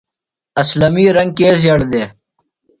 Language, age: Phalura, under 19